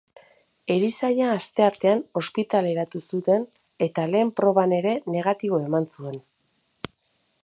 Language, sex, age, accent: Basque, female, 30-39, Mendebalekoa (Araba, Bizkaia, Gipuzkoako mendebaleko herri batzuk)